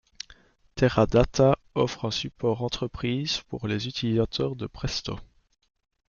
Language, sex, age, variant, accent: French, male, 19-29, Français d'Europe, Français de Belgique